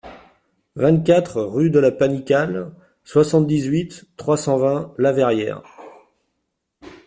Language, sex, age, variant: French, male, 50-59, Français de métropole